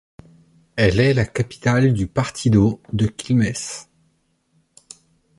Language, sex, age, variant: French, male, 30-39, Français de métropole